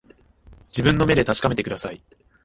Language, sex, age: Japanese, male, 19-29